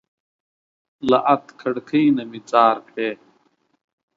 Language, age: Pashto, 30-39